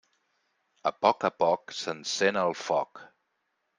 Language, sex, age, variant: Catalan, male, 40-49, Central